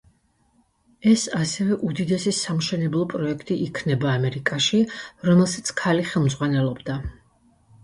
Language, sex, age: Georgian, female, 50-59